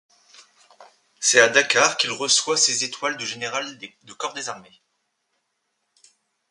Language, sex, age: French, male, 30-39